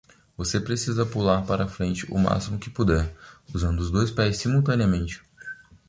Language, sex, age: Portuguese, male, 19-29